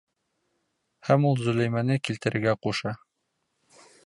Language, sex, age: Bashkir, male, 19-29